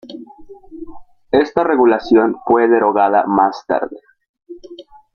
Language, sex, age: Spanish, female, 19-29